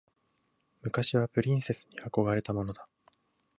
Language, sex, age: Japanese, male, 19-29